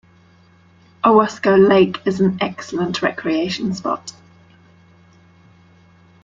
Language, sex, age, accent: English, female, 30-39, England English